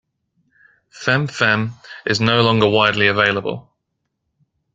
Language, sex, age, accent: English, male, 19-29, England English